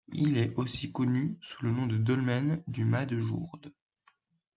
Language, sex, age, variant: French, male, under 19, Français de métropole